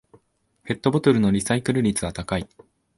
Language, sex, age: Japanese, male, 19-29